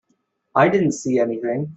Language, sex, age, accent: English, male, 19-29, United States English